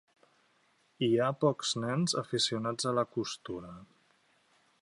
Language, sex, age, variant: Catalan, male, 40-49, Central